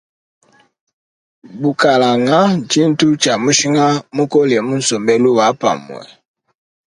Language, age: Luba-Lulua, 30-39